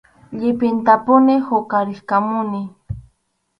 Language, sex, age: Arequipa-La Unión Quechua, female, under 19